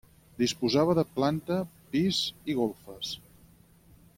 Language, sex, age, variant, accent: Catalan, male, 50-59, Central, central